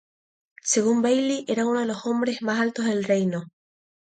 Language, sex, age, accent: Spanish, female, 19-29, España: Islas Canarias